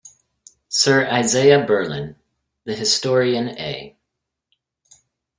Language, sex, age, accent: English, male, 30-39, United States English